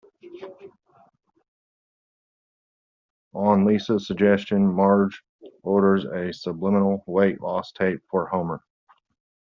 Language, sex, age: English, male, 30-39